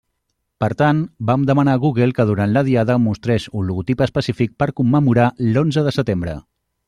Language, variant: Catalan, Central